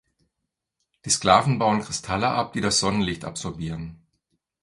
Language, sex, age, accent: German, male, 50-59, Deutschland Deutsch